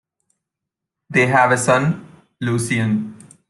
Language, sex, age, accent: English, male, 19-29, India and South Asia (India, Pakistan, Sri Lanka)